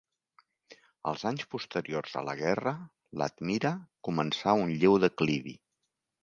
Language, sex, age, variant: Catalan, male, 60-69, Central